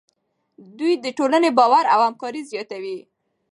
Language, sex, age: Pashto, female, under 19